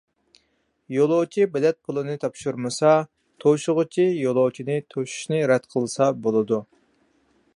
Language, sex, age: Uyghur, male, 30-39